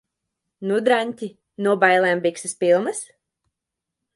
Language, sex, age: Latvian, female, 30-39